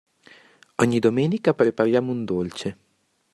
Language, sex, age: Italian, male, under 19